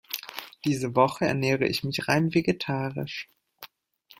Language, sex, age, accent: German, female, 19-29, Deutschland Deutsch